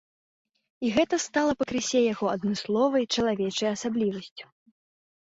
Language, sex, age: Belarusian, female, 19-29